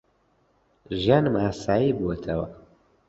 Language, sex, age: Central Kurdish, male, 19-29